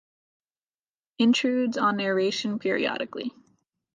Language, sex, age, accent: English, female, 19-29, United States English